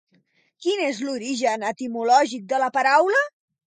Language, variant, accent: Catalan, Central, central; septentrional